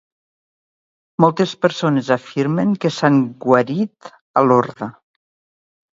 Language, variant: Catalan, Septentrional